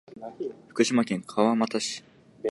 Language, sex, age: Japanese, male, 19-29